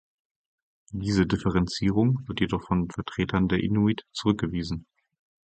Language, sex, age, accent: German, male, 30-39, Deutschland Deutsch